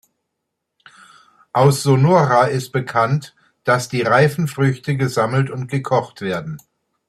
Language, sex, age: German, male, 60-69